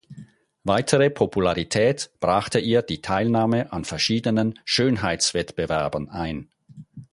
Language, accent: German, Schweizerdeutsch